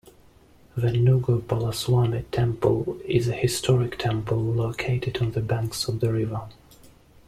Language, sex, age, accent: English, male, 30-39, England English